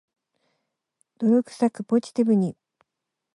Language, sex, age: Japanese, female, 50-59